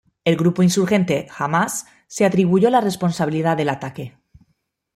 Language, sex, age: Spanish, female, 30-39